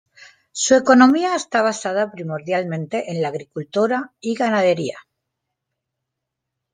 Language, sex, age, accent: Spanish, female, 40-49, España: Sur peninsular (Andalucia, Extremadura, Murcia)